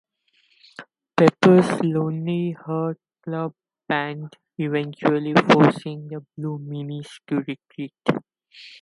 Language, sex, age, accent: English, male, 19-29, India and South Asia (India, Pakistan, Sri Lanka)